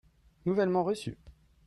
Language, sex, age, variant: French, male, 30-39, Français de métropole